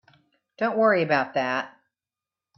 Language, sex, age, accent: English, female, 50-59, United States English